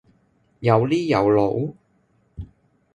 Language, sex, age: Cantonese, male, 19-29